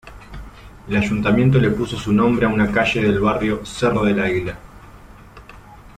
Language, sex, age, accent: Spanish, male, 30-39, Rioplatense: Argentina, Uruguay, este de Bolivia, Paraguay